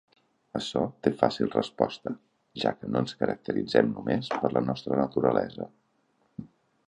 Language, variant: Catalan, Nord-Occidental